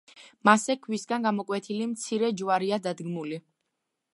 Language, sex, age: Georgian, female, under 19